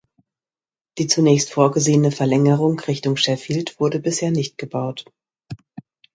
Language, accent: German, Deutschland Deutsch